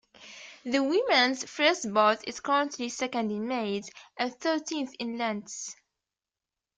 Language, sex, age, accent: English, female, 19-29, United States English